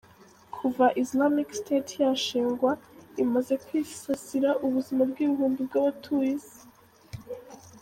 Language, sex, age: Kinyarwanda, female, under 19